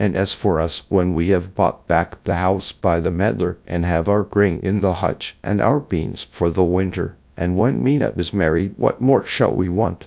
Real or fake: fake